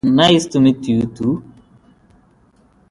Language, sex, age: English, male, 30-39